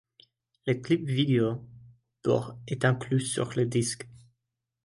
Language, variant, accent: French, Français d'Amérique du Nord, Français des États-Unis